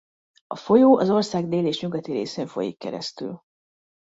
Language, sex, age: Hungarian, female, 19-29